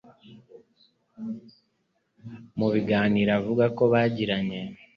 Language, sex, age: Kinyarwanda, male, 19-29